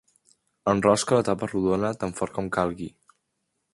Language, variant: Catalan, Central